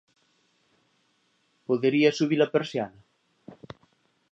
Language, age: Galician, 40-49